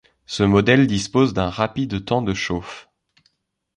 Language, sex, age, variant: French, male, under 19, Français de métropole